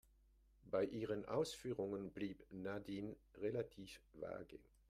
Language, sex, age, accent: German, male, 60-69, Schweizerdeutsch